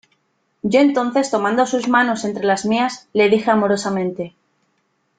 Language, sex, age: Spanish, female, 19-29